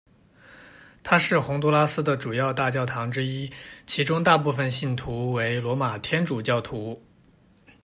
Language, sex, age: Chinese, male, 19-29